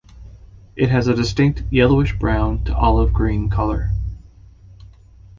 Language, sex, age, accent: English, male, 30-39, United States English